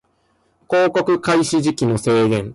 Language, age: Japanese, 19-29